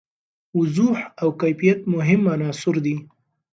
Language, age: Pashto, 19-29